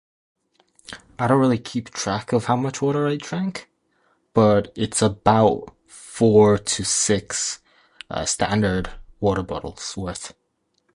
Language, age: English, 19-29